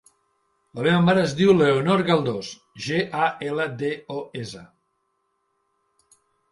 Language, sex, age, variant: Catalan, male, 50-59, Central